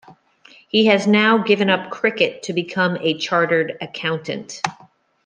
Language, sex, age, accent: English, female, 19-29, United States English